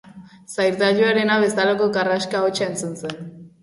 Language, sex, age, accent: Basque, female, under 19, Mendebalekoa (Araba, Bizkaia, Gipuzkoako mendebaleko herri batzuk)